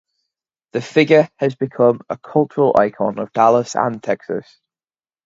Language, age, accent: English, 19-29, England English